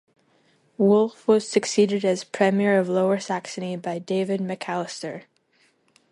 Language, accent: English, United States English